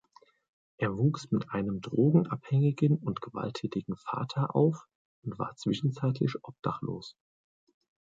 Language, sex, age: German, male, 30-39